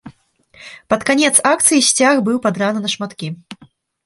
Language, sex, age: Belarusian, female, 70-79